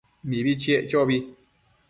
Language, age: Matsés, 40-49